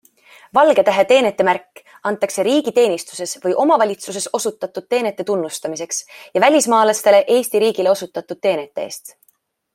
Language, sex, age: Estonian, female, 19-29